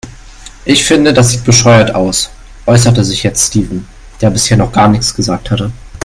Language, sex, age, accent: German, male, 19-29, Deutschland Deutsch